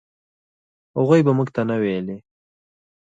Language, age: Pashto, 19-29